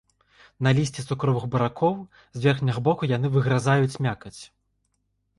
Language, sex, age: Belarusian, male, 19-29